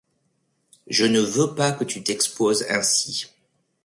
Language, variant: French, Français de métropole